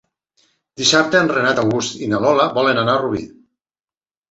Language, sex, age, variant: Catalan, male, 50-59, Nord-Occidental